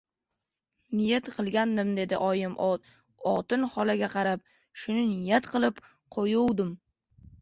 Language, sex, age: Uzbek, male, under 19